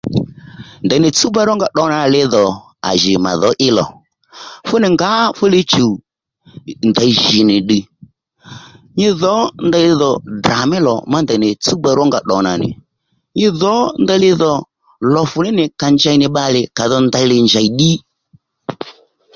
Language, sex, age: Lendu, male, 60-69